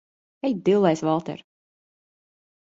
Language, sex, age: Latvian, female, 30-39